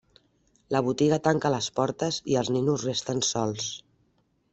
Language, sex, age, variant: Catalan, female, 50-59, Central